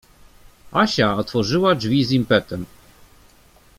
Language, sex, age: Polish, male, 30-39